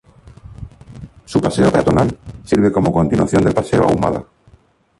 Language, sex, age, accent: Spanish, male, 60-69, España: Centro-Sur peninsular (Madrid, Toledo, Castilla-La Mancha)